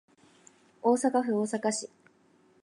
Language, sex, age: Japanese, female, 19-29